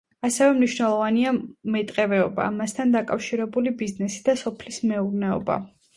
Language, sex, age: Georgian, female, 19-29